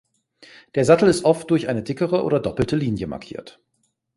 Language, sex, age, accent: German, male, 40-49, Deutschland Deutsch